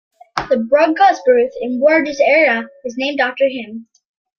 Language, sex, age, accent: English, female, under 19, Canadian English